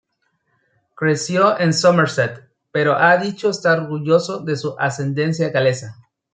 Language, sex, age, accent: Spanish, male, 30-39, México